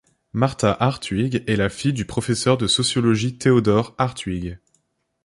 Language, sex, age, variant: French, male, under 19, Français de métropole